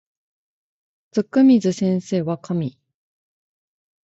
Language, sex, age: Japanese, female, 30-39